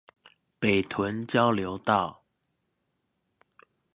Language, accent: Chinese, 出生地：臺北市